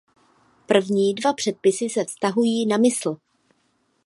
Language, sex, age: Czech, female, 30-39